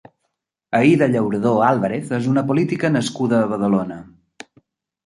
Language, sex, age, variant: Catalan, male, 40-49, Balear